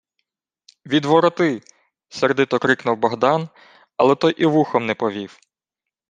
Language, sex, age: Ukrainian, male, 19-29